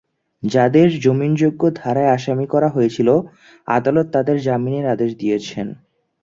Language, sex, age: Bengali, male, under 19